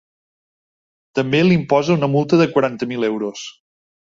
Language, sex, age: Catalan, male, 40-49